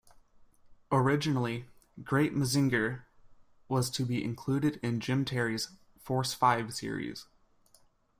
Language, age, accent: English, 19-29, United States English